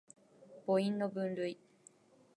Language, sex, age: Japanese, female, 19-29